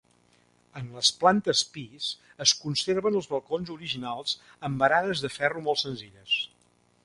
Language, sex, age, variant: Catalan, male, 50-59, Central